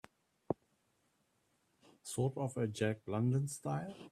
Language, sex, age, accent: English, male, 60-69, Southern African (South Africa, Zimbabwe, Namibia)